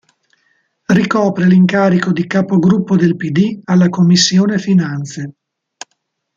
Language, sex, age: Italian, male, 60-69